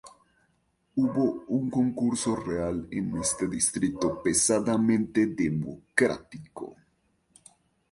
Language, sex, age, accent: Spanish, male, 19-29, Andino-Pacífico: Colombia, Perú, Ecuador, oeste de Bolivia y Venezuela andina